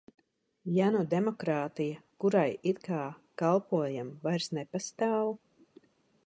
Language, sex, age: Latvian, female, 40-49